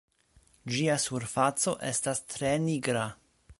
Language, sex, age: Esperanto, male, 40-49